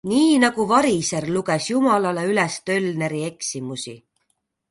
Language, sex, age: Estonian, female, 30-39